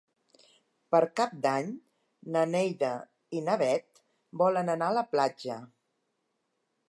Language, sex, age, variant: Catalan, female, 60-69, Central